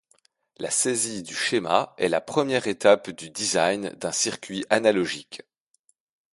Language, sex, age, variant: French, male, 40-49, Français de métropole